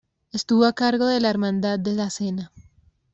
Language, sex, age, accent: Spanish, female, 19-29, Caribe: Cuba, Venezuela, Puerto Rico, República Dominicana, Panamá, Colombia caribeña, México caribeño, Costa del golfo de México